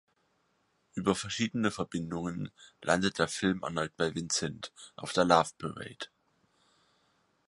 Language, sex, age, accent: German, male, 19-29, Deutschland Deutsch